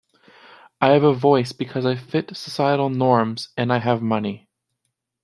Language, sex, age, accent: English, male, 30-39, Canadian English